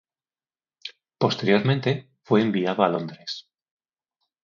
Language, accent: Spanish, España: Norte peninsular (Asturias, Castilla y León, Cantabria, País Vasco, Navarra, Aragón, La Rioja, Guadalajara, Cuenca)